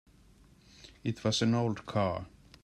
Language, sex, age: English, male, 40-49